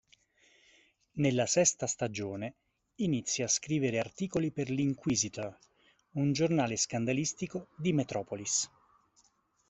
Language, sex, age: Italian, male, 40-49